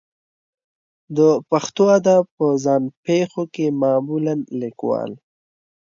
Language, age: Pashto, 19-29